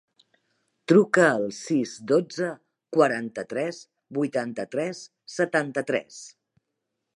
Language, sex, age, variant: Catalan, female, 50-59, Central